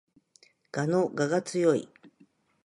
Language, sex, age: Japanese, female, 50-59